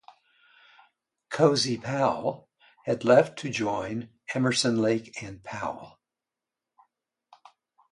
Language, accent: English, United States English